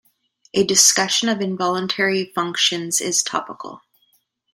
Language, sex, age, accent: English, female, 30-39, United States English